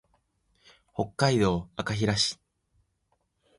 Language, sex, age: Japanese, male, 19-29